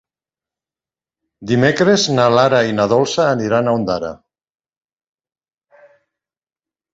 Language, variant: Catalan, Nord-Occidental